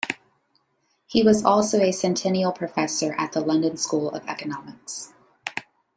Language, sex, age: English, female, 19-29